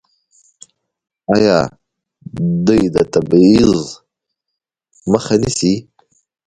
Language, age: Pashto, 19-29